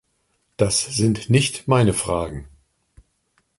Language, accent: German, Deutschland Deutsch